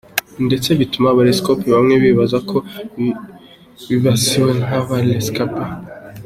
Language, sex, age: Kinyarwanda, male, 19-29